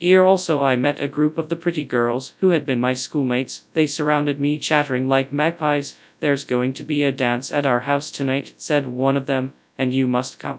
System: TTS, FastPitch